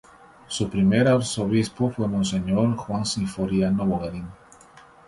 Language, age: Spanish, 50-59